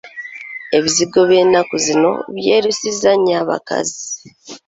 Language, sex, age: Ganda, female, 19-29